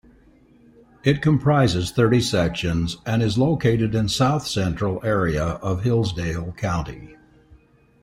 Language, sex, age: English, male, 60-69